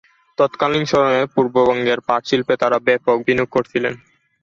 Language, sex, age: Bengali, male, 19-29